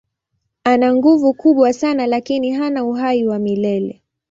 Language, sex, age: Swahili, female, 19-29